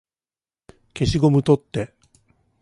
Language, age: Japanese, 50-59